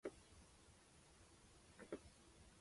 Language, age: Chinese, 30-39